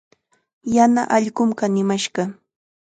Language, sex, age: Chiquián Ancash Quechua, female, 19-29